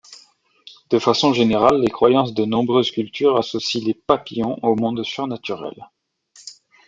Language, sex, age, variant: French, male, 30-39, Français de métropole